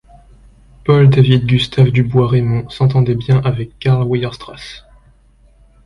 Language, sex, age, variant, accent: French, male, 19-29, Français des départements et régions d'outre-mer, Français de La Réunion